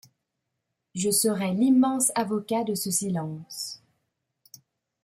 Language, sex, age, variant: French, female, 30-39, Français de métropole